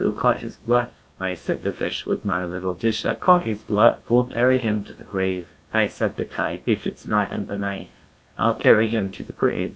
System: TTS, GlowTTS